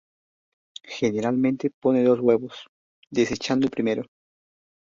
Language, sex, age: Spanish, male, under 19